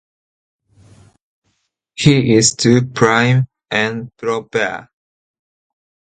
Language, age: English, under 19